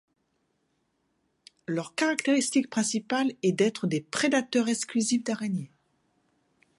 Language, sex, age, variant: French, female, 50-59, Français de métropole